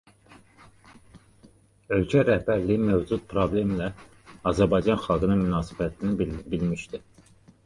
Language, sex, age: Azerbaijani, male, 30-39